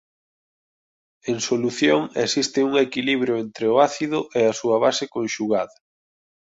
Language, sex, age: Galician, male, 30-39